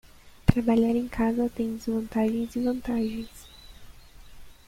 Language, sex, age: Portuguese, female, 19-29